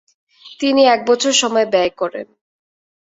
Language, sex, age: Bengali, female, 19-29